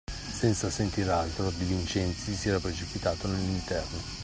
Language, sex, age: Italian, male, 50-59